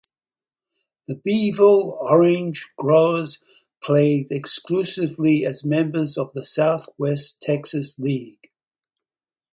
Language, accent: English, Australian English